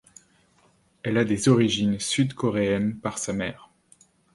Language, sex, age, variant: French, male, 30-39, Français de métropole